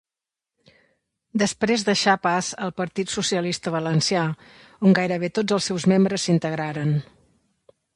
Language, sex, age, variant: Catalan, female, 40-49, Central